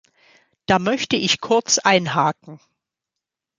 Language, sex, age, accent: German, female, 50-59, Deutschland Deutsch